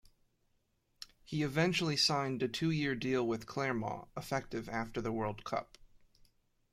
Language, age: English, 19-29